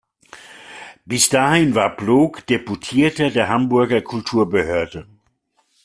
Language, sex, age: German, male, 60-69